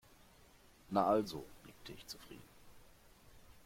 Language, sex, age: German, male, 50-59